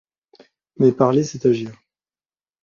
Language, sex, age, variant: French, male, 30-39, Français de métropole